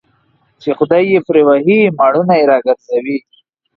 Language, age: Pashto, 19-29